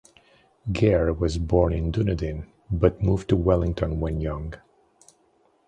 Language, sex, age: English, male, 40-49